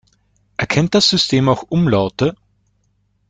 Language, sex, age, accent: German, male, 19-29, Österreichisches Deutsch